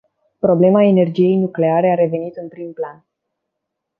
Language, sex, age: Romanian, female, 19-29